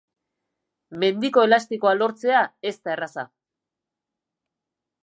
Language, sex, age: Basque, female, 40-49